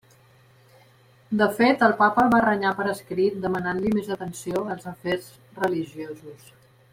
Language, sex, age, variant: Catalan, female, 50-59, Central